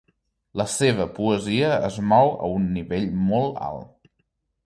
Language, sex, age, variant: Catalan, male, 30-39, Central